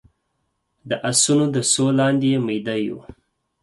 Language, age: Pashto, 30-39